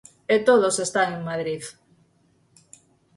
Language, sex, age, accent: Galician, female, 50-59, Normativo (estándar)